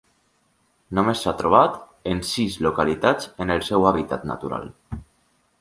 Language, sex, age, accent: Catalan, male, 19-29, valencià